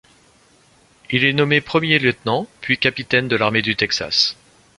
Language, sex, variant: French, male, Français de métropole